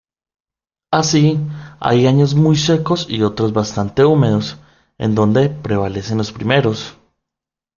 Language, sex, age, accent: Spanish, male, 19-29, Caribe: Cuba, Venezuela, Puerto Rico, República Dominicana, Panamá, Colombia caribeña, México caribeño, Costa del golfo de México